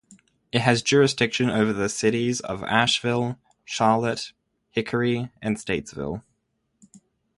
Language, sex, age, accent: English, male, 19-29, Australian English